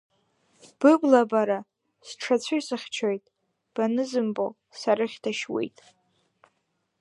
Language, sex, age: Abkhazian, female, under 19